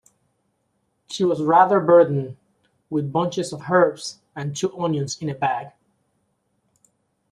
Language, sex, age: English, male, 40-49